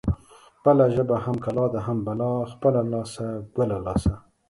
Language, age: Pashto, 40-49